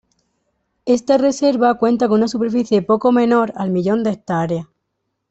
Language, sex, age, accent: Spanish, female, 19-29, España: Sur peninsular (Andalucia, Extremadura, Murcia)